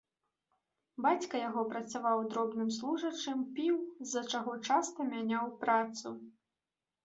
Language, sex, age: Belarusian, female, 19-29